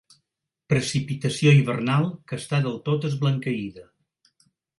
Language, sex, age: Catalan, male, 60-69